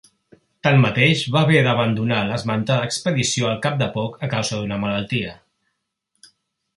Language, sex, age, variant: Catalan, male, 40-49, Central